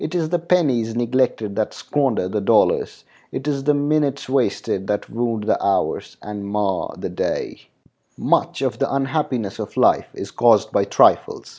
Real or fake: real